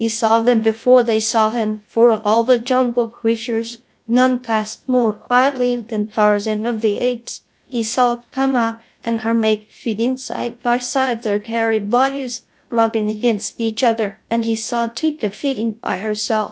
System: TTS, GlowTTS